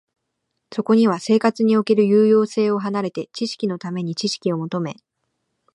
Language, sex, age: Japanese, female, 19-29